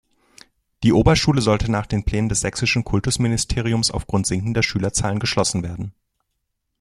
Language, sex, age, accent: German, male, 19-29, Deutschland Deutsch